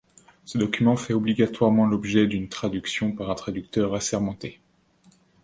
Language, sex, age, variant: French, male, 30-39, Français de métropole